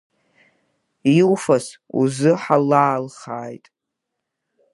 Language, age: Abkhazian, under 19